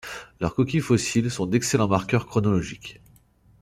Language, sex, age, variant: French, male, 30-39, Français de métropole